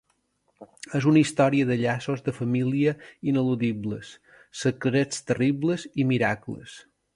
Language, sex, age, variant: Catalan, male, 50-59, Balear